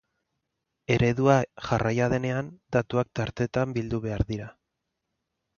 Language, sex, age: Basque, male, 30-39